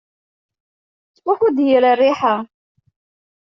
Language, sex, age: Kabyle, female, 19-29